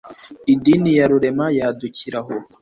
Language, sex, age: Kinyarwanda, male, under 19